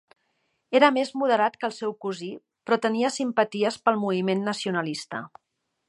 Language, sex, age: Catalan, female, 50-59